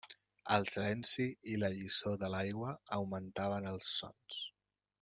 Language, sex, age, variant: Catalan, male, 30-39, Central